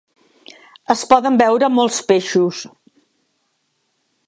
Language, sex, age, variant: Catalan, female, 70-79, Central